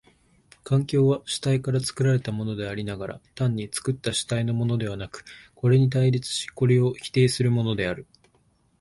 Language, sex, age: Japanese, male, 19-29